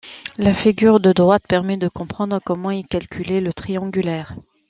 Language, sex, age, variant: French, female, 30-39, Français de métropole